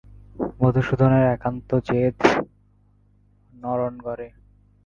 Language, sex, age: Bengali, male, 19-29